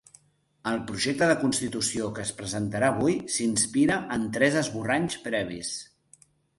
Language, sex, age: Catalan, male, 40-49